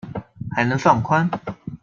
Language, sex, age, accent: Chinese, male, 19-29, 出生地：高雄市